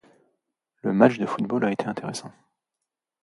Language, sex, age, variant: French, male, 30-39, Français de métropole